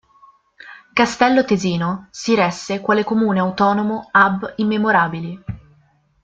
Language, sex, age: Italian, female, under 19